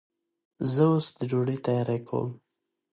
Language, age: Pashto, 30-39